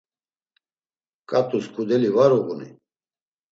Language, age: Laz, 50-59